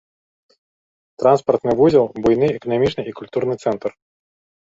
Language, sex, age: Belarusian, male, 40-49